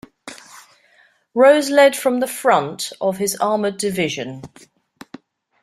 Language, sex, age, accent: English, female, 50-59, England English